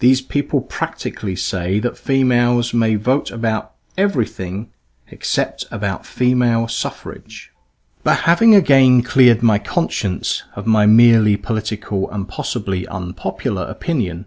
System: none